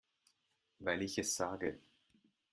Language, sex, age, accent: German, male, 30-39, Österreichisches Deutsch